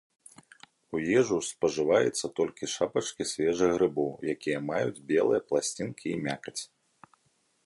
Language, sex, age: Belarusian, male, 30-39